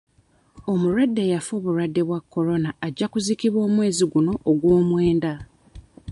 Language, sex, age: Ganda, female, 30-39